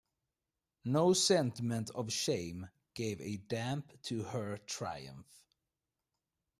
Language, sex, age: English, male, 30-39